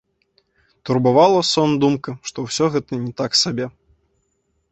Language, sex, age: Belarusian, male, 19-29